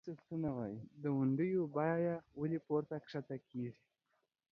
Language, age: Pashto, under 19